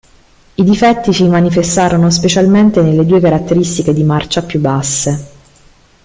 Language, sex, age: Italian, female, 30-39